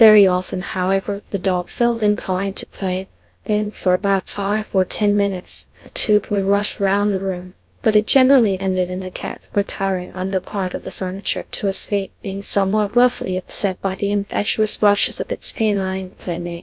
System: TTS, GlowTTS